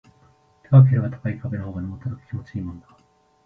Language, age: Japanese, 19-29